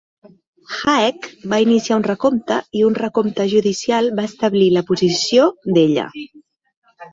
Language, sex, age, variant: Catalan, female, 30-39, Central